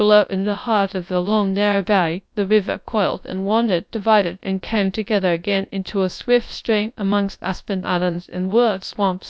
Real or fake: fake